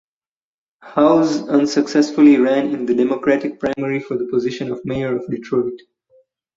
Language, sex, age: English, male, 19-29